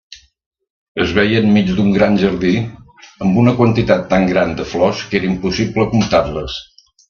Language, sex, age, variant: Catalan, male, 70-79, Central